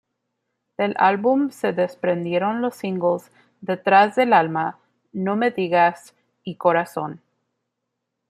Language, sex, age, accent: Spanish, female, 19-29, México